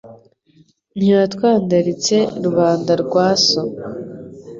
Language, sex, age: Kinyarwanda, female, 19-29